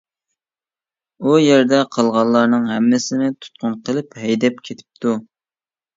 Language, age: Uyghur, 30-39